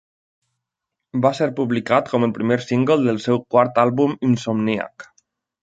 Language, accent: Catalan, valencià